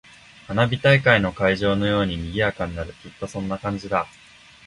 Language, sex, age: Japanese, male, 19-29